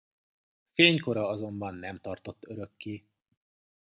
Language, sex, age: Hungarian, male, 40-49